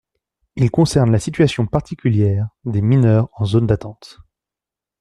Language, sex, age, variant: French, male, 19-29, Français de métropole